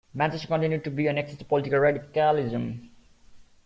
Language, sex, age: English, male, 19-29